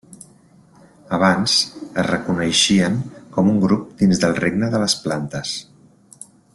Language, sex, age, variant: Catalan, male, 40-49, Central